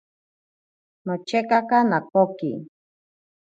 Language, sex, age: Ashéninka Perené, female, 30-39